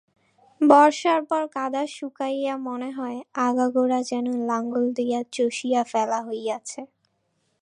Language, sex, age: Bengali, female, 19-29